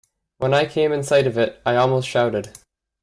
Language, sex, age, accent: English, male, 19-29, Canadian English